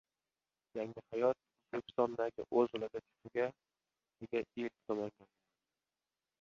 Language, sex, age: Uzbek, male, 19-29